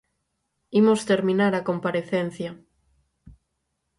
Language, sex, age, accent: Galician, female, 19-29, Central (gheada); Normativo (estándar)